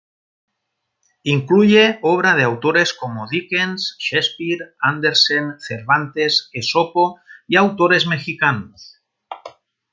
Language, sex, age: Spanish, male, 40-49